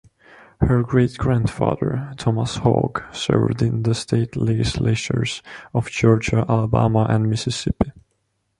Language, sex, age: English, male, 19-29